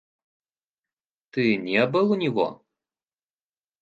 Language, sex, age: Russian, male, 19-29